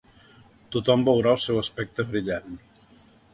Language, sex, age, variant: Catalan, male, 50-59, Central